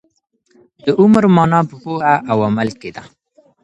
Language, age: Pashto, 19-29